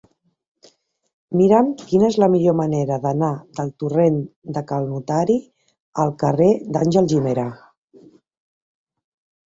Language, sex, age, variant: Catalan, female, 40-49, Central